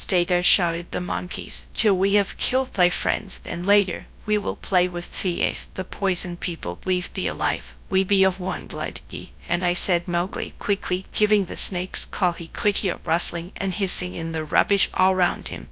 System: TTS, GradTTS